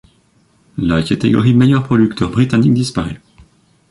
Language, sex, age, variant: French, male, under 19, Français de métropole